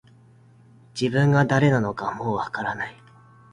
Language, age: Japanese, 19-29